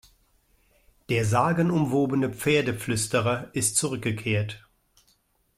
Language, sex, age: German, male, 50-59